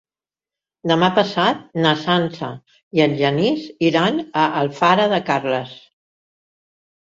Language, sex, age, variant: Catalan, female, 70-79, Central